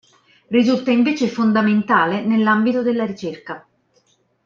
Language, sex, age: Italian, female, 30-39